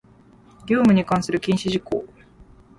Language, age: Japanese, 19-29